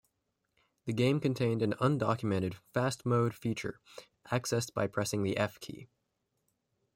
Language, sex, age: English, male, 19-29